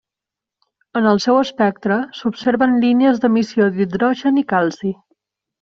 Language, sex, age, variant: Catalan, female, 30-39, Balear